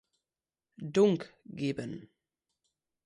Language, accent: German, Deutschland Deutsch